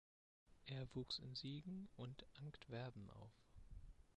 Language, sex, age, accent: German, male, 30-39, Deutschland Deutsch